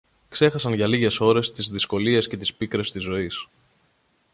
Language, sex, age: Greek, male, 30-39